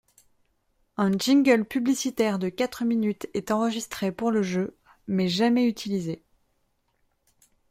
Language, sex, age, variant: French, female, 30-39, Français de métropole